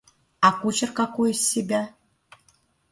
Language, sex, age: Russian, female, 40-49